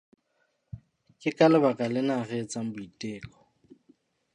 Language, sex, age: Southern Sotho, male, 30-39